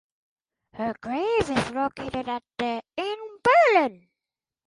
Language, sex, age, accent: English, male, under 19, United States English